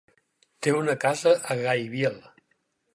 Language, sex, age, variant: Catalan, male, 60-69, Central